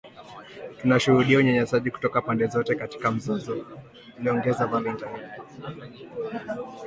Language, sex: Swahili, male